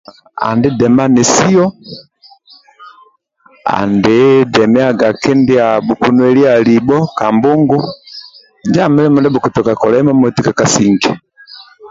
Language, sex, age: Amba (Uganda), male, 40-49